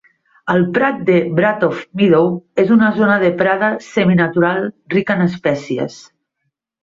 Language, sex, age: Catalan, female, 40-49